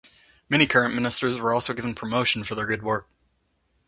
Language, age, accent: English, 19-29, United States English